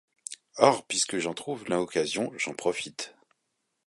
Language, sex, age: French, male, 40-49